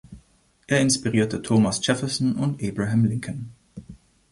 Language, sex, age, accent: German, male, 30-39, Österreichisches Deutsch